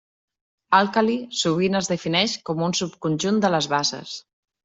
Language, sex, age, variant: Catalan, female, 40-49, Central